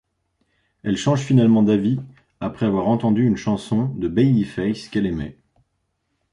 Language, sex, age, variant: French, male, 19-29, Français de métropole